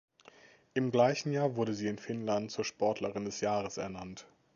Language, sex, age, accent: German, male, 30-39, Deutschland Deutsch